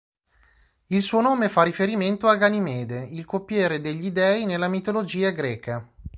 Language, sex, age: Italian, male, 30-39